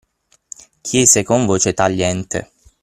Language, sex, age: Italian, male, 19-29